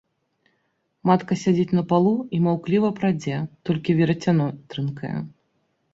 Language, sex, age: Belarusian, female, 30-39